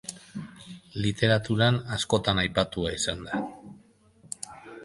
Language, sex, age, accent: Basque, male, 50-59, Mendebalekoa (Araba, Bizkaia, Gipuzkoako mendebaleko herri batzuk)